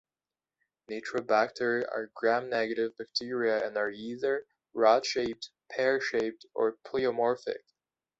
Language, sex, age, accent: English, male, 19-29, United States English